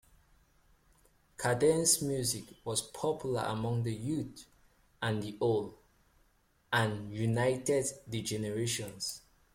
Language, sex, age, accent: English, male, 19-29, England English